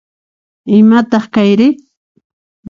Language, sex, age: Puno Quechua, female, 60-69